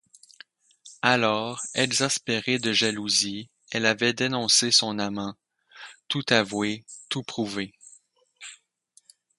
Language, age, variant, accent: French, 19-29, Français d'Amérique du Nord, Français du Canada